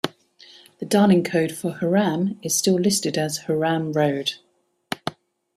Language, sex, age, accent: English, female, 40-49, England English